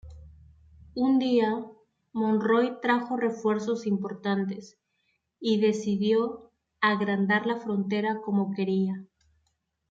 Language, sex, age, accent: Spanish, female, 30-39, Andino-Pacífico: Colombia, Perú, Ecuador, oeste de Bolivia y Venezuela andina